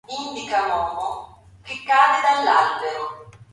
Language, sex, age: Italian, female, 19-29